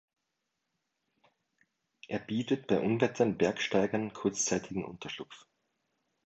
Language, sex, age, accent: German, male, 19-29, Österreichisches Deutsch